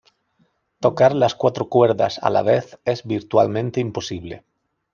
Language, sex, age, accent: Spanish, male, 40-49, España: Sur peninsular (Andalucia, Extremadura, Murcia)